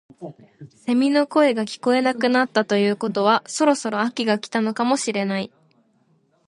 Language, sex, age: Japanese, female, 19-29